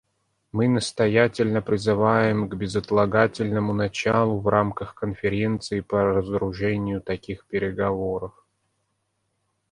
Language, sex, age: Russian, male, 30-39